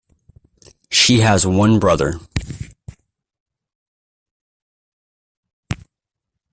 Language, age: English, 19-29